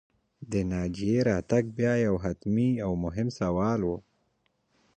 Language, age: Pashto, 19-29